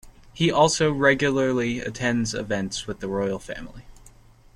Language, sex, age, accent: English, male, 19-29, United States English